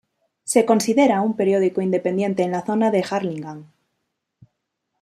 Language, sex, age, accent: Spanish, female, 19-29, España: Norte peninsular (Asturias, Castilla y León, Cantabria, País Vasco, Navarra, Aragón, La Rioja, Guadalajara, Cuenca)